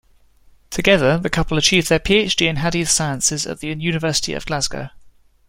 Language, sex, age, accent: English, male, 30-39, England English